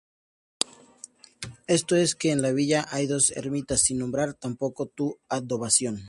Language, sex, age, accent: Spanish, male, 19-29, México